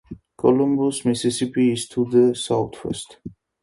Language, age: English, 19-29